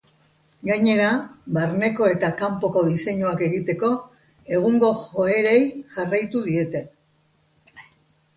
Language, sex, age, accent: Basque, female, 40-49, Mendebalekoa (Araba, Bizkaia, Gipuzkoako mendebaleko herri batzuk)